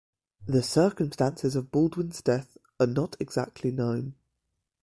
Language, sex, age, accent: English, male, 19-29, England English